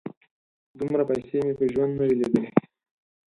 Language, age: Pashto, 19-29